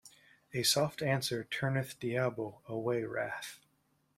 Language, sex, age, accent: English, male, 40-49, United States English